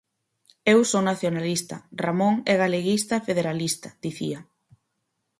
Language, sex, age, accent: Galician, female, 19-29, Normativo (estándar)